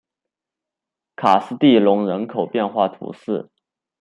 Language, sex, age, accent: Chinese, male, 19-29, 出生地：四川省